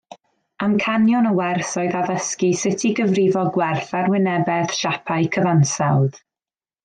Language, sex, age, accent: Welsh, female, 19-29, Y Deyrnas Unedig Cymraeg